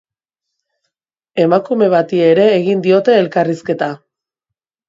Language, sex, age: Basque, female, 40-49